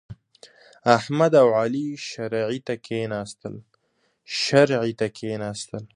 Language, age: Pashto, 19-29